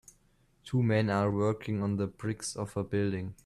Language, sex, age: English, male, under 19